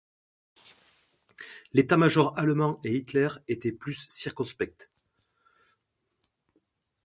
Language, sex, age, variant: French, male, 50-59, Français de métropole